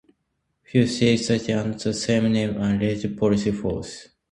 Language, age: English, 19-29